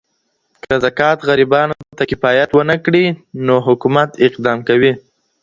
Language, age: Pashto, under 19